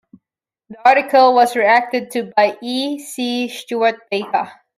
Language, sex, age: English, female, 19-29